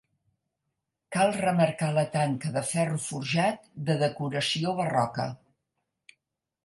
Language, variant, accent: Catalan, Central, central